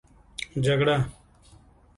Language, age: Pashto, 19-29